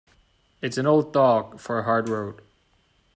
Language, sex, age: English, male, 19-29